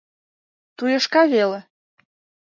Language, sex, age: Mari, female, 19-29